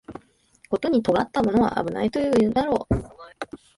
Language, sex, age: Japanese, female, 19-29